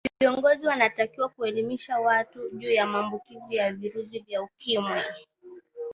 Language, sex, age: Swahili, female, 19-29